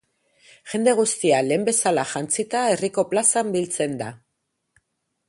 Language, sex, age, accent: Basque, female, 50-59, Mendebalekoa (Araba, Bizkaia, Gipuzkoako mendebaleko herri batzuk)